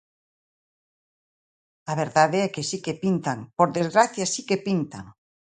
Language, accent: Galician, Atlántico (seseo e gheada)